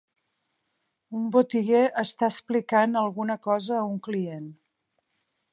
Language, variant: Catalan, Nord-Occidental